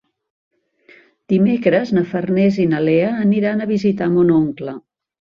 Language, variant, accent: Catalan, Central, central